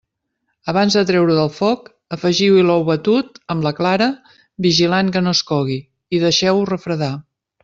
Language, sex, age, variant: Catalan, female, 50-59, Central